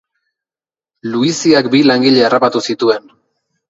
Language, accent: Basque, Erdialdekoa edo Nafarra (Gipuzkoa, Nafarroa)